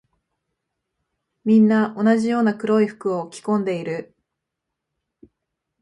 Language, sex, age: Japanese, female, 30-39